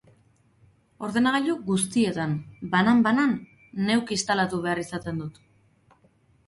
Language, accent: Basque, Erdialdekoa edo Nafarra (Gipuzkoa, Nafarroa)